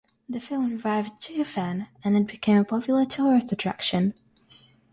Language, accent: English, United States English; England English